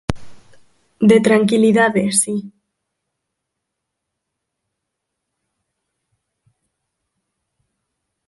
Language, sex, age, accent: Galician, female, 19-29, Normativo (estándar)